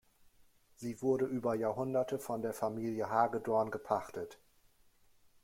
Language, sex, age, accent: German, male, 40-49, Deutschland Deutsch